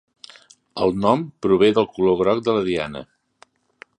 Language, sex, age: Catalan, male, 60-69